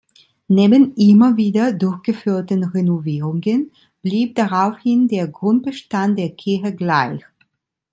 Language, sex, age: German, female, 30-39